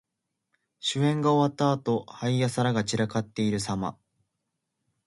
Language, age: Japanese, 19-29